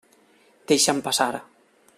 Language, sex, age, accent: Catalan, male, 19-29, valencià